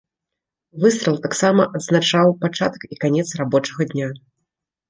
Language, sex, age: Belarusian, female, 30-39